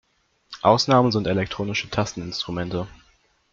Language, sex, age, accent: German, male, under 19, Deutschland Deutsch